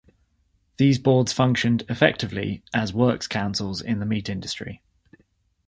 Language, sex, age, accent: English, male, 19-29, England English